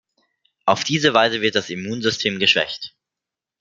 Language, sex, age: German, male, under 19